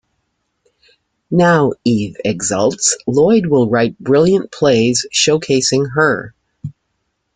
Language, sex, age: English, female, 60-69